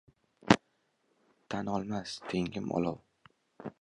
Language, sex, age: Uzbek, male, 19-29